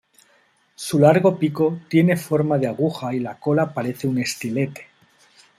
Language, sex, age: Spanish, male, 40-49